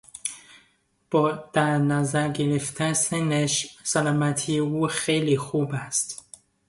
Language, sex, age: Persian, male, 30-39